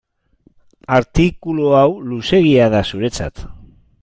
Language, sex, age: Basque, male, 60-69